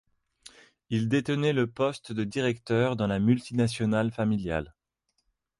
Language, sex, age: French, male, 30-39